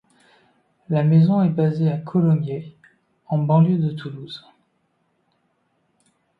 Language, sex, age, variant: French, male, 19-29, Français de métropole